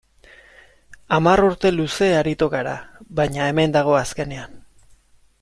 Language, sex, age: Basque, male, 40-49